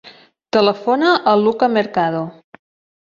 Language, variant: Catalan, Central